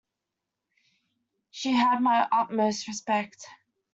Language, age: English, under 19